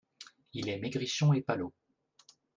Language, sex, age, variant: French, male, 40-49, Français de métropole